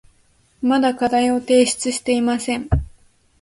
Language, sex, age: Japanese, female, under 19